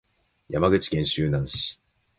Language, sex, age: Japanese, male, 19-29